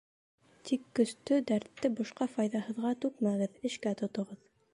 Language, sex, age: Bashkir, female, 19-29